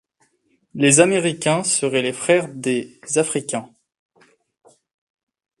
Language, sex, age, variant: French, male, 19-29, Français de métropole